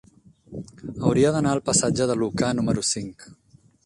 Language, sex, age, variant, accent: Catalan, male, 30-39, Central, central